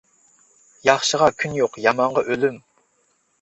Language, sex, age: Uyghur, male, 40-49